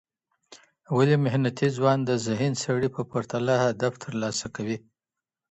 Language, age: Pashto, 50-59